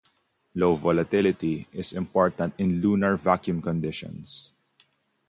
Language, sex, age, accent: English, male, 19-29, Filipino